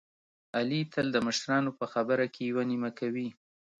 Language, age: Pashto, 30-39